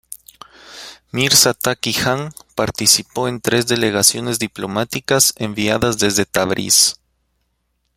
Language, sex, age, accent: Spanish, male, 19-29, Andino-Pacífico: Colombia, Perú, Ecuador, oeste de Bolivia y Venezuela andina